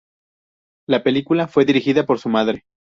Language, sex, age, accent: Spanish, male, 19-29, México